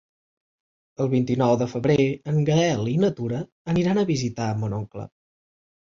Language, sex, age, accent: Catalan, male, 19-29, central; septentrional